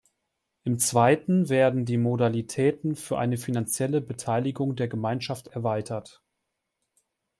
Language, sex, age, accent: German, male, 30-39, Deutschland Deutsch